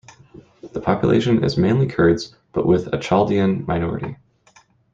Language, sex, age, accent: English, male, 30-39, United States English